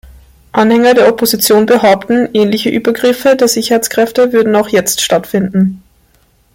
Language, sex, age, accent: German, female, 19-29, Österreichisches Deutsch